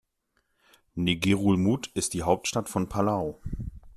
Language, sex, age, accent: German, male, 30-39, Deutschland Deutsch